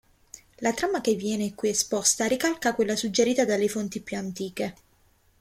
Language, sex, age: Italian, female, 19-29